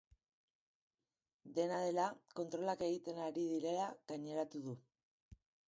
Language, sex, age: Basque, female, 40-49